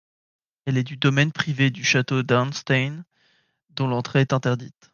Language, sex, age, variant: French, male, 19-29, Français de métropole